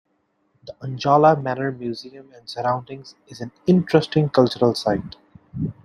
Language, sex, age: English, male, 19-29